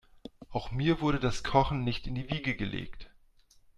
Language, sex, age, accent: German, male, 40-49, Deutschland Deutsch